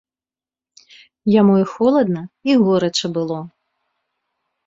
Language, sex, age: Belarusian, female, 30-39